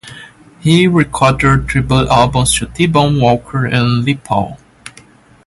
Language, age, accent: English, under 19, United States English